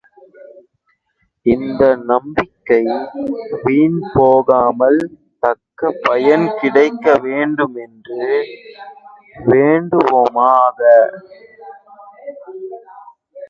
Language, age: Tamil, 19-29